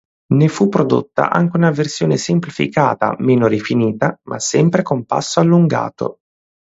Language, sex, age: Italian, male, 19-29